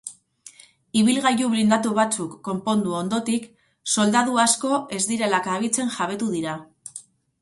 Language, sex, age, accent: Basque, female, 40-49, Mendebalekoa (Araba, Bizkaia, Gipuzkoako mendebaleko herri batzuk)